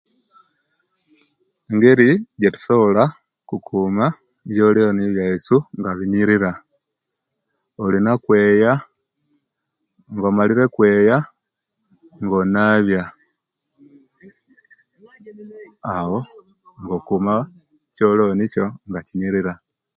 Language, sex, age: Kenyi, male, 40-49